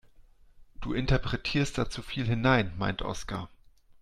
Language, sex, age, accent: German, male, 40-49, Deutschland Deutsch